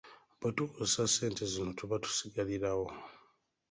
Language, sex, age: Ganda, male, 30-39